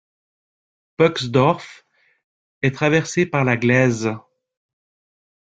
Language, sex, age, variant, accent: French, male, 40-49, Français d'Europe, Français de Suisse